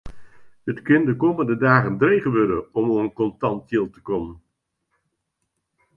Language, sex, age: Western Frisian, male, 80-89